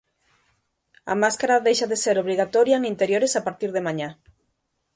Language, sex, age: Galician, female, 30-39